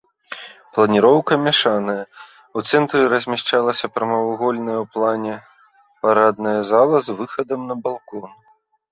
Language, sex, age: Belarusian, male, 30-39